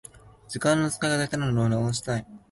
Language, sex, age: Japanese, male, 19-29